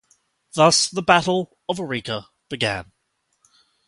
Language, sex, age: English, male, 19-29